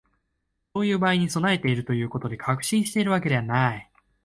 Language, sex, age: Japanese, male, 19-29